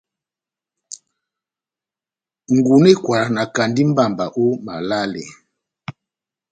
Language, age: Batanga, 70-79